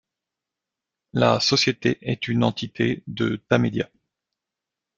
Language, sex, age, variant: French, male, 30-39, Français de métropole